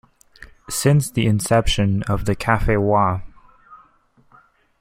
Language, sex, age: English, male, 19-29